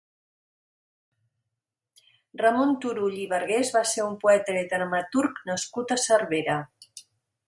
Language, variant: Catalan, Central